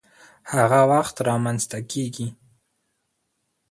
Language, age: Pashto, 19-29